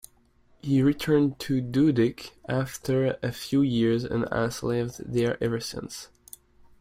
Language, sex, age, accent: English, male, under 19, Canadian English